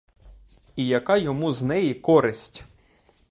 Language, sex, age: Ukrainian, male, 30-39